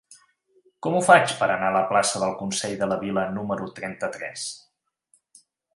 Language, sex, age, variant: Catalan, male, 40-49, Central